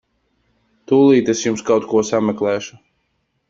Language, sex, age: Latvian, male, 19-29